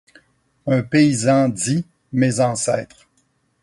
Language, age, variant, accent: French, 50-59, Français d'Amérique du Nord, Français du Canada